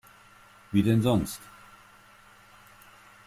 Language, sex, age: German, male, 60-69